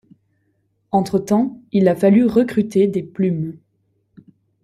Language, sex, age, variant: French, female, 19-29, Français de métropole